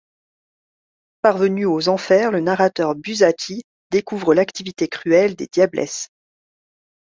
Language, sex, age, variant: French, female, 40-49, Français de métropole